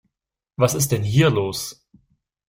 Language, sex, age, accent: German, male, 19-29, Deutschland Deutsch